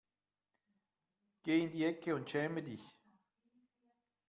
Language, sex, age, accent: German, male, 50-59, Schweizerdeutsch